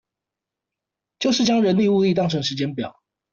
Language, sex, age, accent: Chinese, male, 30-39, 出生地：臺北市